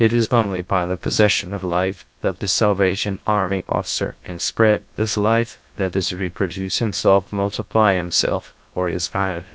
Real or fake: fake